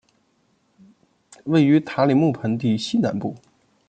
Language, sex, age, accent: Chinese, male, 30-39, 出生地：黑龙江省